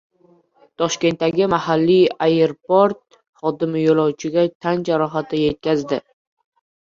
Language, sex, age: Uzbek, male, under 19